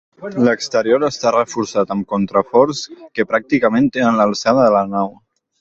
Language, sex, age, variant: Catalan, male, 19-29, Central